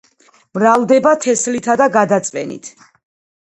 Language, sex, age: Georgian, female, 40-49